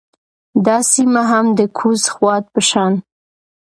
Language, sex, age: Pashto, female, 19-29